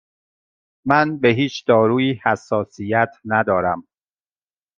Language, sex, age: Persian, male, 40-49